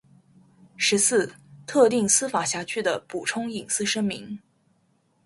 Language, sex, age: Chinese, female, 19-29